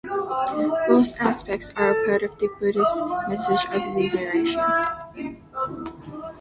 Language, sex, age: English, female, 19-29